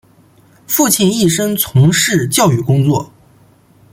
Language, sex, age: Chinese, male, 19-29